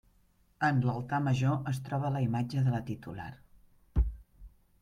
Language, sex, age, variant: Catalan, female, 50-59, Central